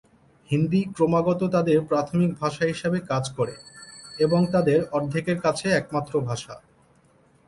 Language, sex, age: Bengali, male, 30-39